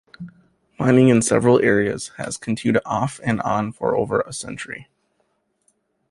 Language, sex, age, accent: English, male, 19-29, United States English